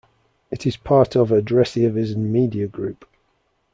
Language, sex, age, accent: English, male, 40-49, England English